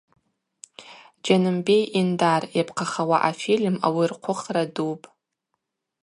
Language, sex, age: Abaza, female, 19-29